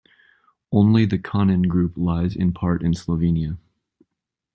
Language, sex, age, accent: English, male, 30-39, United States English